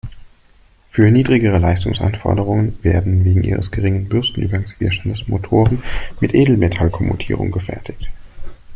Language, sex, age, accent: German, male, 30-39, Deutschland Deutsch